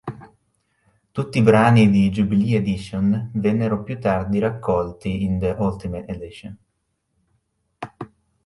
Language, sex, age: Italian, male, 19-29